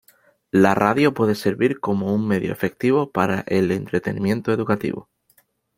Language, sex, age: Spanish, male, 19-29